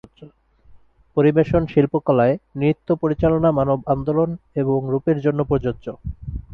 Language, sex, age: Bengali, male, 19-29